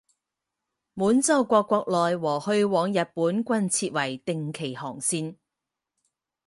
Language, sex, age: Chinese, female, 30-39